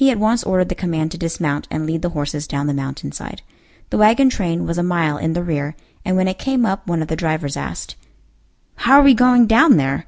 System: none